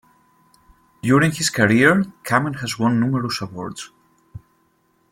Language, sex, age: English, male, 30-39